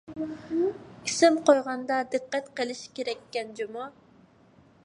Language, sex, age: Uyghur, female, 19-29